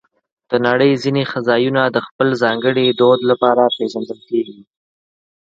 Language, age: Pashto, under 19